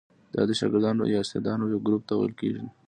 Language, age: Pashto, under 19